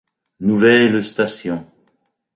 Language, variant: French, Français de métropole